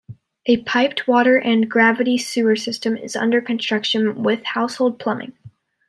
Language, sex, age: English, female, under 19